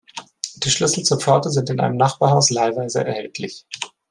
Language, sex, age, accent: German, male, 19-29, Deutschland Deutsch